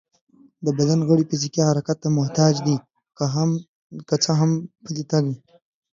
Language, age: Pashto, 19-29